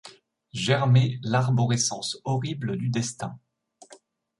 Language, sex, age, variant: French, male, 40-49, Français de métropole